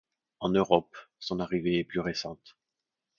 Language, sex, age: French, male, 30-39